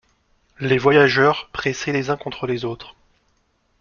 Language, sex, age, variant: French, male, 19-29, Français de métropole